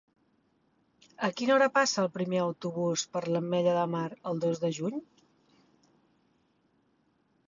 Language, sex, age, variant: Catalan, female, 40-49, Central